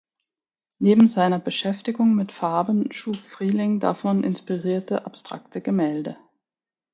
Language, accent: German, Deutschland Deutsch